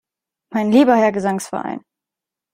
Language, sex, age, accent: German, female, 19-29, Deutschland Deutsch